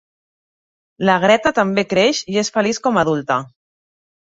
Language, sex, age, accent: Catalan, female, 30-39, Barcelona